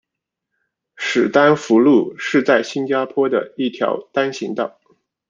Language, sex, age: Chinese, male, 40-49